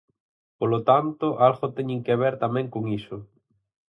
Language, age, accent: Galician, 19-29, Atlántico (seseo e gheada)